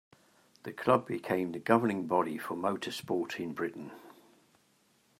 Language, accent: English, England English